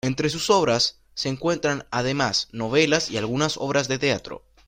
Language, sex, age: Spanish, male, 19-29